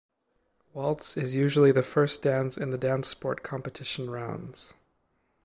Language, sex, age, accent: English, male, 19-29, United States English